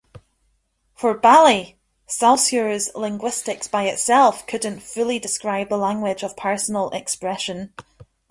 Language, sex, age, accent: English, female, 19-29, Scottish English